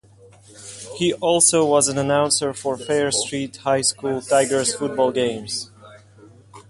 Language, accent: English, Russian